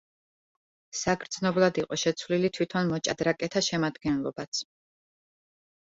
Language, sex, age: Georgian, female, 30-39